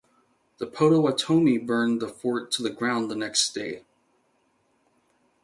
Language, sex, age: English, male, 19-29